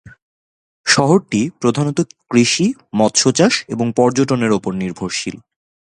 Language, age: Bengali, 19-29